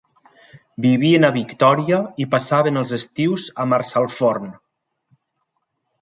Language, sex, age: Catalan, male, 40-49